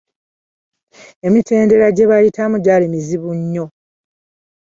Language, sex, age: Ganda, female, 50-59